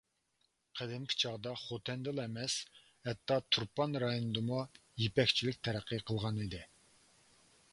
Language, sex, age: Uyghur, male, 40-49